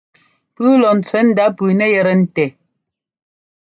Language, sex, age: Ngomba, female, 30-39